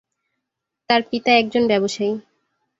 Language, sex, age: Bengali, female, 19-29